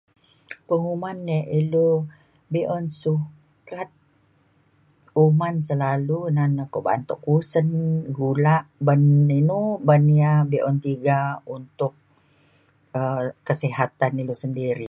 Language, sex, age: Mainstream Kenyah, female, 60-69